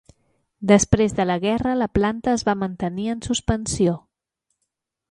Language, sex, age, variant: Catalan, female, 30-39, Central